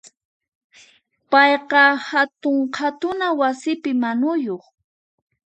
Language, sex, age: Puno Quechua, female, 19-29